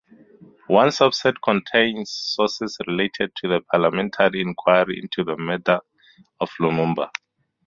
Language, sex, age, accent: English, male, 30-39, Southern African (South Africa, Zimbabwe, Namibia)